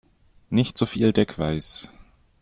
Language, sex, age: German, male, 19-29